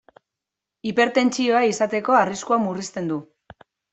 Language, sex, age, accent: Basque, female, 40-49, Mendebalekoa (Araba, Bizkaia, Gipuzkoako mendebaleko herri batzuk)